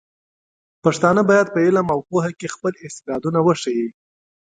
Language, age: Pashto, 19-29